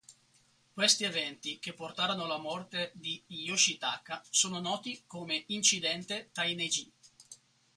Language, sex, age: Italian, male, 40-49